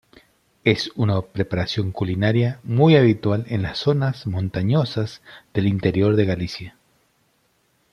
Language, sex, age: Spanish, male, 50-59